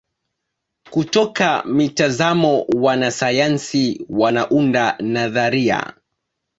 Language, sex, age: Swahili, male, 19-29